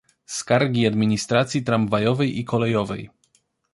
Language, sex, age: Polish, male, 30-39